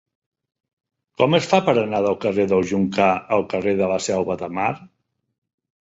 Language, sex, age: Catalan, male, 50-59